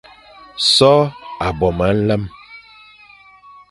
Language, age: Fang, 40-49